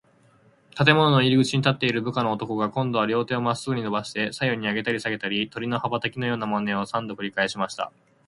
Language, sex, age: Japanese, male, 19-29